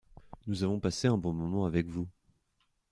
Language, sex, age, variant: French, male, 19-29, Français de métropole